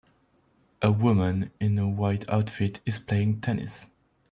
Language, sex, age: English, male, 19-29